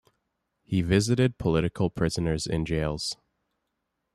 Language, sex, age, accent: English, male, 19-29, Canadian English